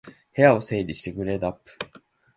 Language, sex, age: Japanese, male, 19-29